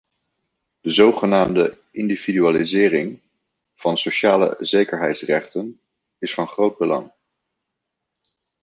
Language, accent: Dutch, Nederlands Nederlands